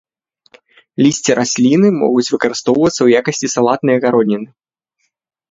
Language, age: Belarusian, 40-49